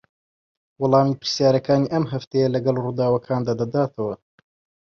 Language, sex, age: Central Kurdish, male, 19-29